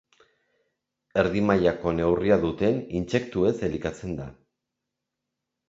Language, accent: Basque, Erdialdekoa edo Nafarra (Gipuzkoa, Nafarroa)